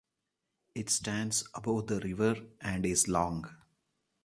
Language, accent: English, India and South Asia (India, Pakistan, Sri Lanka)